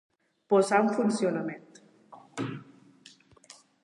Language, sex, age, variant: Catalan, female, under 19, Balear